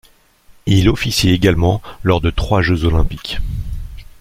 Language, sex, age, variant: French, male, 40-49, Français de métropole